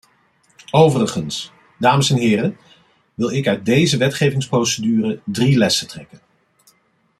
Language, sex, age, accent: Dutch, male, 40-49, Nederlands Nederlands